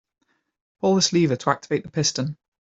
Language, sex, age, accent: English, male, 19-29, Welsh English